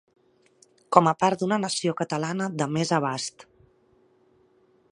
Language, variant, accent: Catalan, Central, central